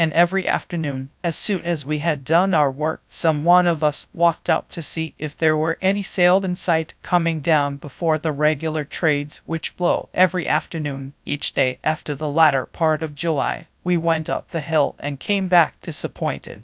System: TTS, GradTTS